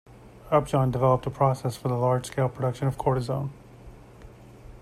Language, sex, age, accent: English, male, 40-49, United States English